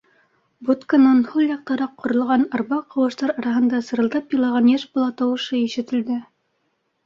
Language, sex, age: Bashkir, female, under 19